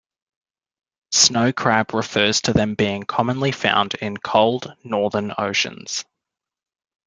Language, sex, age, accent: English, male, 19-29, Australian English